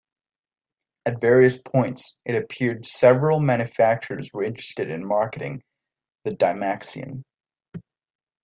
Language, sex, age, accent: English, male, under 19, United States English